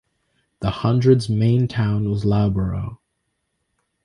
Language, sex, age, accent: English, male, under 19, United States English